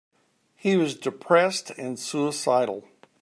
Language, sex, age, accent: English, male, 60-69, United States English